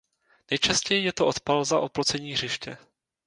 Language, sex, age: Czech, male, 19-29